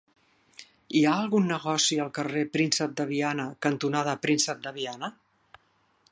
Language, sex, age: Catalan, female, 60-69